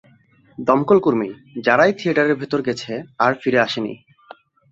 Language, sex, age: Bengali, male, 19-29